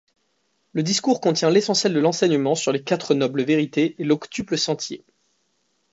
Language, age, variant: French, 19-29, Français de métropole